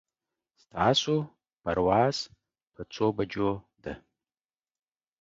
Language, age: Pashto, 50-59